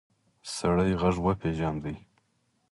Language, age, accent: Pashto, 19-29, معیاري پښتو